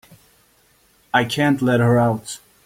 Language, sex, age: English, male, 30-39